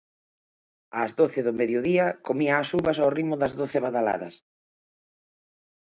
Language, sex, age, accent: Galician, female, 50-59, Atlántico (seseo e gheada)